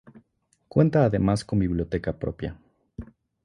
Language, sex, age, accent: Spanish, male, 30-39, México